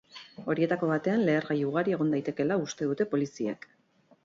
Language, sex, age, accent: Basque, female, 40-49, Erdialdekoa edo Nafarra (Gipuzkoa, Nafarroa)